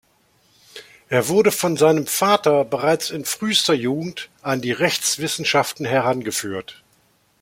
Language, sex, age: German, male, 60-69